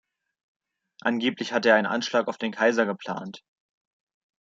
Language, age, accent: German, 19-29, Deutschland Deutsch